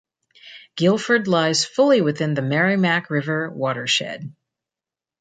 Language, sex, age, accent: English, female, 40-49, United States English